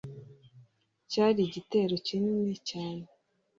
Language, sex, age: Kinyarwanda, female, 30-39